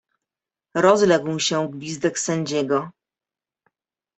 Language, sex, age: Polish, female, 30-39